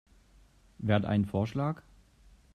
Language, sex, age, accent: German, male, 30-39, Deutschland Deutsch